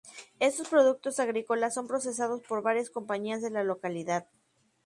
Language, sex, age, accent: Spanish, female, 30-39, México